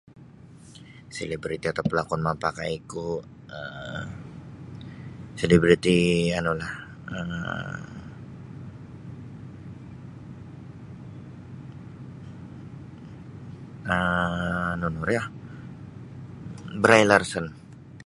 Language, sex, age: Sabah Bisaya, male, 19-29